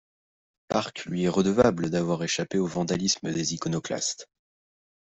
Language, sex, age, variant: French, male, under 19, Français de métropole